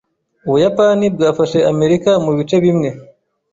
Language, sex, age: Kinyarwanda, male, 30-39